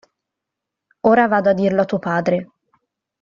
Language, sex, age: Italian, female, 19-29